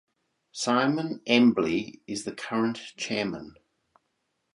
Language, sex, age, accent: English, male, 50-59, Australian English